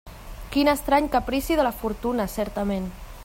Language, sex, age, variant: Catalan, female, 19-29, Central